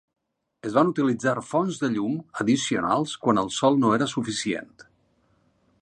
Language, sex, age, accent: Catalan, male, 50-59, valencià